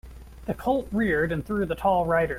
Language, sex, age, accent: English, male, 19-29, United States English